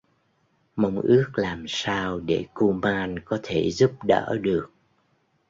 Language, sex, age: Vietnamese, male, 60-69